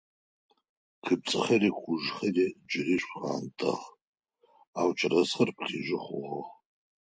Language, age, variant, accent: Adyghe, 40-49, Адыгабзэ (Кирил, пстэумэ зэдыряе), Кıэмгуй (Çemguy)